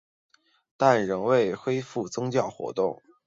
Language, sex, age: Chinese, male, 19-29